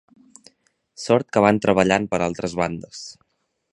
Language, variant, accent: Catalan, Central, Empordanès; Oriental